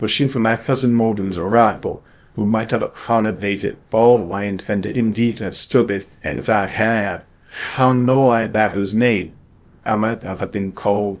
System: TTS, VITS